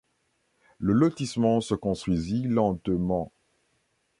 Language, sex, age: French, male, 19-29